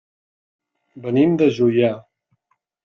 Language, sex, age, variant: Catalan, male, 50-59, Central